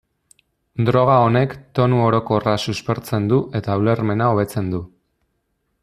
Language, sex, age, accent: Basque, male, 30-39, Erdialdekoa edo Nafarra (Gipuzkoa, Nafarroa)